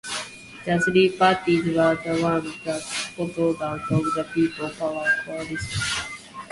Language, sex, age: English, female, 19-29